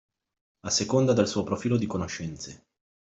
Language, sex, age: Italian, male, 19-29